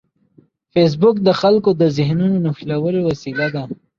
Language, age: Pashto, 19-29